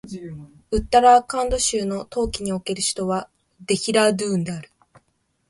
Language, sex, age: Japanese, female, 19-29